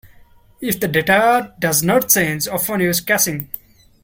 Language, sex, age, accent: English, male, 19-29, India and South Asia (India, Pakistan, Sri Lanka)